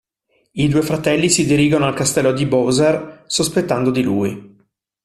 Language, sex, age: Italian, male, 40-49